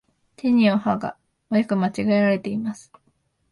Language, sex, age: Japanese, female, 19-29